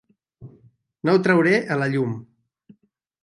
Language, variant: Catalan, Central